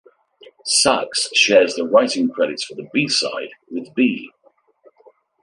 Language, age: English, 60-69